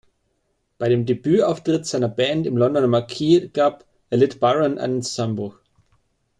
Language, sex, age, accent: German, male, 30-39, Deutschland Deutsch